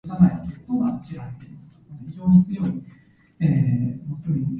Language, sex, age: English, female, 19-29